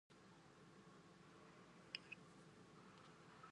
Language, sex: Indonesian, female